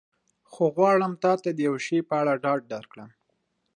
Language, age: Pashto, 19-29